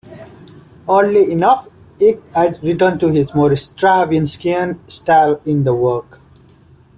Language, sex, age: English, male, 19-29